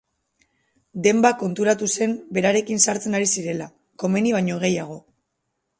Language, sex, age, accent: Basque, female, 19-29, Mendebalekoa (Araba, Bizkaia, Gipuzkoako mendebaleko herri batzuk)